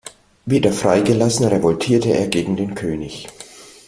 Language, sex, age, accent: German, male, 60-69, Deutschland Deutsch